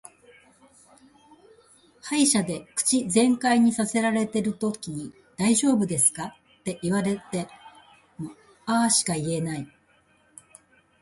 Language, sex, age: Japanese, female, 60-69